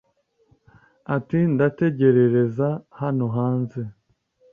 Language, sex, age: Kinyarwanda, male, 30-39